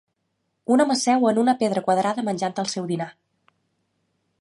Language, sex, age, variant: Catalan, female, 30-39, Balear